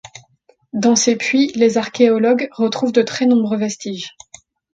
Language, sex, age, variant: French, female, 40-49, Français de métropole